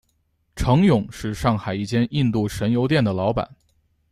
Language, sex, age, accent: Chinese, male, 19-29, 出生地：河北省